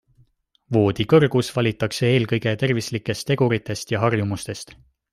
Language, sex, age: Estonian, male, 19-29